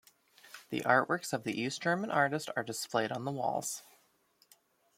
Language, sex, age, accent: English, male, under 19, United States English